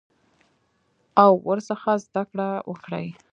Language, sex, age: Pashto, female, 19-29